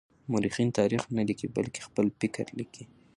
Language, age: Pashto, 19-29